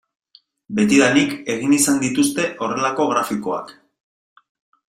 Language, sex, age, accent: Basque, male, 30-39, Mendebalekoa (Araba, Bizkaia, Gipuzkoako mendebaleko herri batzuk)